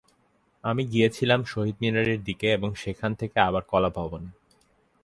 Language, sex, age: Bengali, male, 19-29